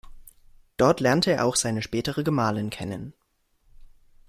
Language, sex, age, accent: German, male, 19-29, Deutschland Deutsch